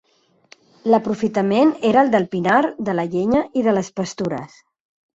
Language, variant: Catalan, Balear